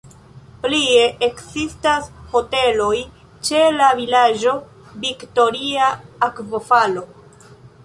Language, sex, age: Esperanto, female, 19-29